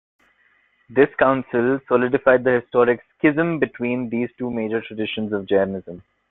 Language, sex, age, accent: English, male, 19-29, India and South Asia (India, Pakistan, Sri Lanka)